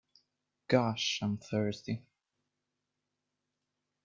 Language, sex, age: English, male, 19-29